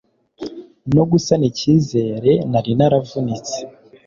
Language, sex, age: Kinyarwanda, male, 19-29